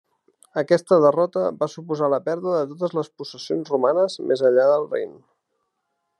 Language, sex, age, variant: Catalan, male, 30-39, Central